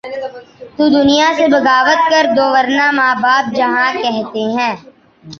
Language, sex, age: Urdu, male, 40-49